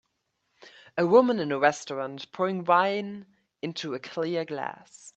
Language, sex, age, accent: English, male, 19-29, United States English